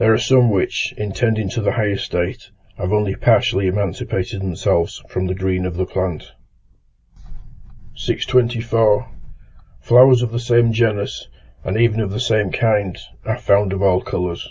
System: none